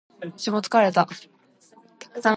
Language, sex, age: English, female, 19-29